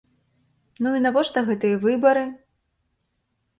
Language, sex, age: Belarusian, female, 19-29